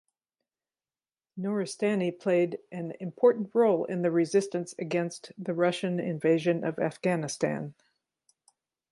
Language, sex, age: English, female, 60-69